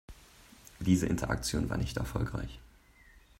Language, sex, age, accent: German, male, 19-29, Deutschland Deutsch